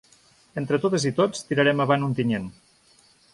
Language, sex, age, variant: Catalan, male, 50-59, Septentrional